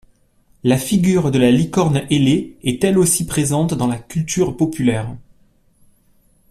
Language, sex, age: French, male, 40-49